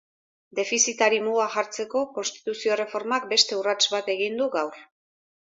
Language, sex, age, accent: Basque, female, 50-59, Erdialdekoa edo Nafarra (Gipuzkoa, Nafarroa)